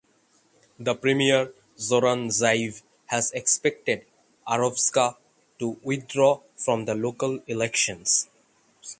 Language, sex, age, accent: English, male, under 19, India and South Asia (India, Pakistan, Sri Lanka)